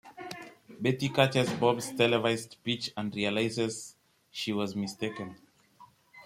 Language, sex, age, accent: English, male, under 19, England English